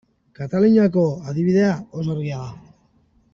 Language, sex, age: Basque, female, 19-29